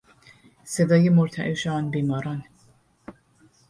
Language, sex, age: Persian, female, 40-49